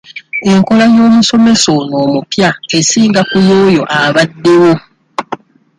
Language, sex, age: Ganda, male, 19-29